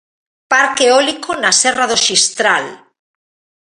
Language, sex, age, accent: Galician, female, 40-49, Normativo (estándar)